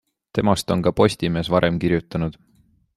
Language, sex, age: Estonian, male, 19-29